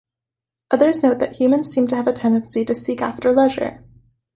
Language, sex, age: English, female, 19-29